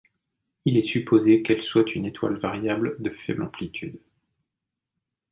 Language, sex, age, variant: French, male, 30-39, Français de métropole